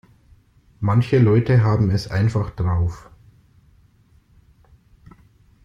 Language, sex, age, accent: German, male, 40-49, Deutschland Deutsch